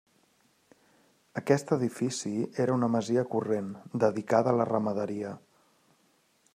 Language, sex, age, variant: Catalan, male, 30-39, Central